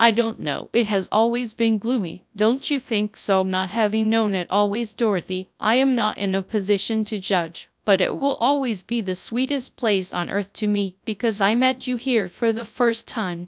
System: TTS, GradTTS